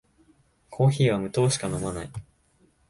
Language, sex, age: Japanese, male, 19-29